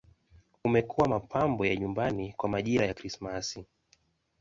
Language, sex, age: Swahili, male, 19-29